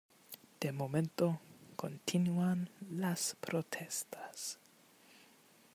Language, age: Spanish, 19-29